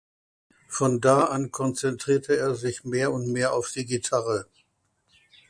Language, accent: German, Deutschland Deutsch